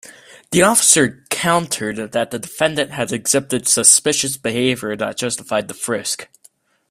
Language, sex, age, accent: English, male, under 19, United States English